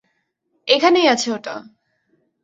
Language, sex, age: Bengali, female, 19-29